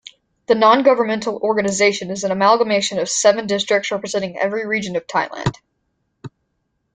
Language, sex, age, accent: English, female, under 19, United States English